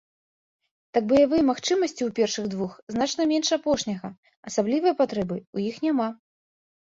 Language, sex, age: Belarusian, female, 19-29